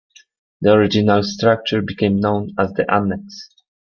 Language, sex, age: English, male, 19-29